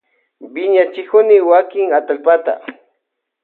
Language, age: Loja Highland Quichua, 40-49